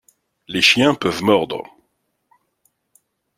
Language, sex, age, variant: French, male, 40-49, Français de métropole